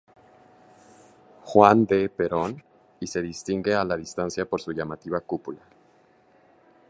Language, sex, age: Spanish, male, 19-29